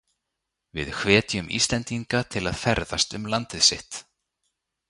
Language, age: Icelandic, 30-39